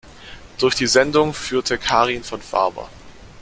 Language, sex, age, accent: German, male, under 19, Deutschland Deutsch